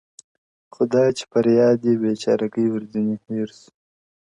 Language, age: Pashto, 19-29